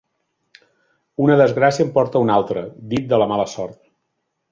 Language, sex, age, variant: Catalan, male, 40-49, Central